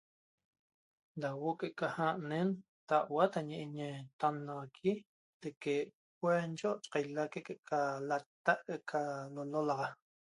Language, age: Toba, 30-39